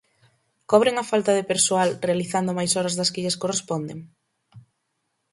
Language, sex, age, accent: Galician, female, 19-29, Normativo (estándar)